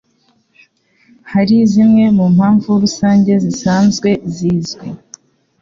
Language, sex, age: Kinyarwanda, female, under 19